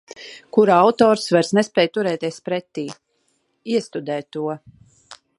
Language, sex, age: Latvian, female, 40-49